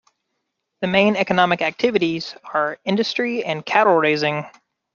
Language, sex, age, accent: English, male, 30-39, United States English